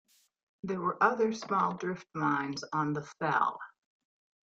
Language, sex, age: English, female, 70-79